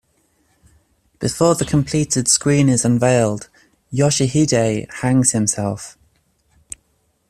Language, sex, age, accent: English, female, 19-29, England English